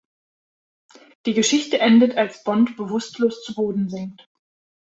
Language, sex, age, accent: German, female, 19-29, Deutschland Deutsch